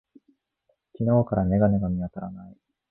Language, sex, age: Japanese, male, 19-29